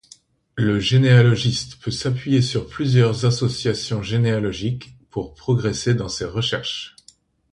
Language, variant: French, Français d'Europe